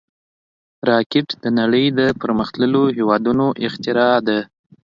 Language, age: Pashto, 19-29